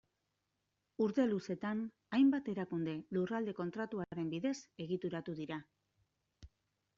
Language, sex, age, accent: Basque, female, 40-49, Mendebalekoa (Araba, Bizkaia, Gipuzkoako mendebaleko herri batzuk)